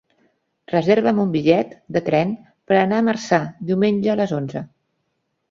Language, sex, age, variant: Catalan, female, 50-59, Nord-Occidental